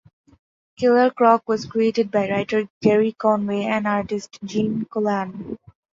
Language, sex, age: English, female, 19-29